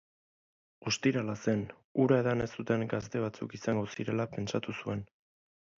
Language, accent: Basque, Erdialdekoa edo Nafarra (Gipuzkoa, Nafarroa)